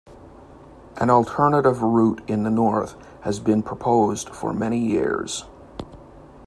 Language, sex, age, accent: English, male, 40-49, Canadian English